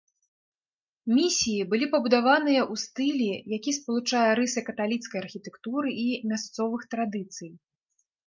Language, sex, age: Belarusian, female, 30-39